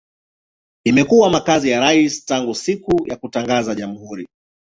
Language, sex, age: Swahili, male, 19-29